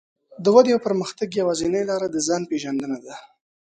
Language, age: Pashto, 19-29